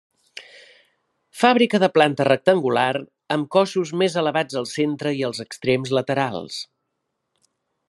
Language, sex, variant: Catalan, male, Central